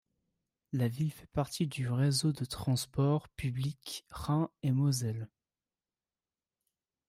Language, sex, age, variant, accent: French, male, 19-29, Français d'Europe, Français de Suisse